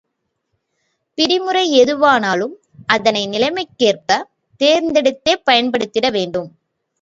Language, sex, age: Tamil, female, 19-29